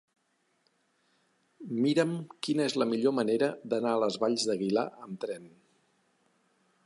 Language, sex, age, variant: Catalan, male, 50-59, Central